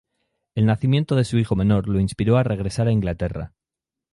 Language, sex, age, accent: Spanish, male, 19-29, España: Centro-Sur peninsular (Madrid, Toledo, Castilla-La Mancha)